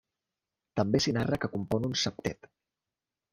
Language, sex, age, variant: Catalan, male, 30-39, Central